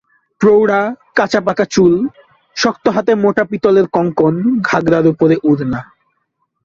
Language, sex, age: Bengali, male, 19-29